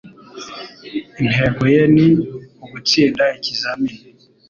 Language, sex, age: Kinyarwanda, male, 19-29